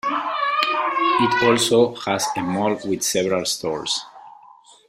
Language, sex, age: English, male, 30-39